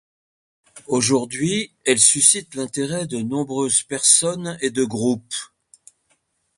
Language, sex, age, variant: French, male, 70-79, Français de métropole